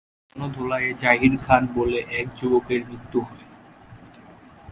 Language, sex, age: Bengali, male, 19-29